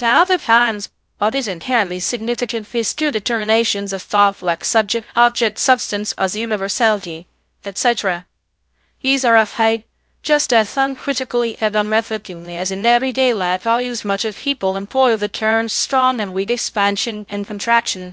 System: TTS, VITS